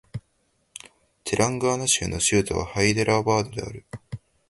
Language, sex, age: Japanese, male, under 19